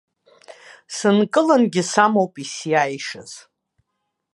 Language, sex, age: Abkhazian, female, 60-69